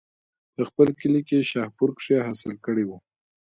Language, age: Pashto, 30-39